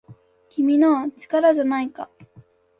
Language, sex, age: Japanese, female, 19-29